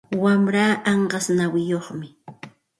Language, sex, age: Santa Ana de Tusi Pasco Quechua, female, 40-49